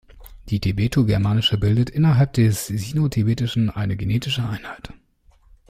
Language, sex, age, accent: German, male, 30-39, Deutschland Deutsch